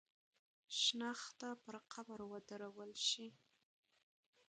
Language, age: Pashto, under 19